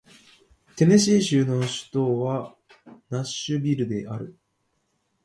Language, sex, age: Japanese, male, 19-29